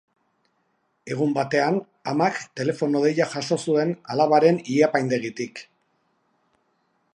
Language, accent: Basque, Erdialdekoa edo Nafarra (Gipuzkoa, Nafarroa)